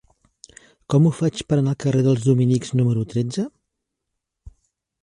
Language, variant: Catalan, Central